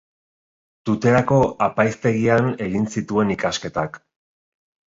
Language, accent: Basque, Erdialdekoa edo Nafarra (Gipuzkoa, Nafarroa)